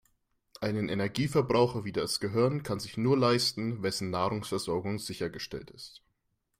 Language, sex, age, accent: German, male, 19-29, Deutschland Deutsch